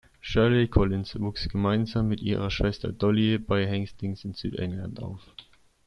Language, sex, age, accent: German, male, 19-29, Deutschland Deutsch